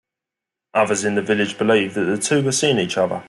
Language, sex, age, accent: English, male, 19-29, England English